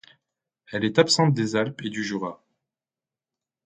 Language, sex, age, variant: French, male, 19-29, Français de métropole